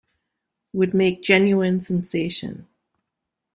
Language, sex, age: English, female, 40-49